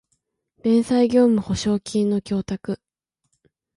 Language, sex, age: Japanese, female, 19-29